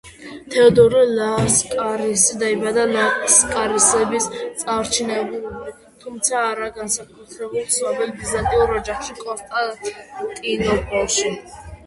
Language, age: Georgian, under 19